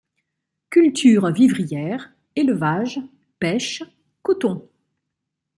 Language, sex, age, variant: French, female, 50-59, Français de métropole